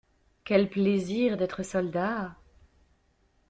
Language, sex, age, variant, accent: French, female, 30-39, Français d'Amérique du Nord, Français du Canada